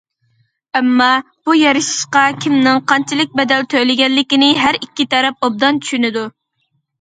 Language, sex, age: Uyghur, female, under 19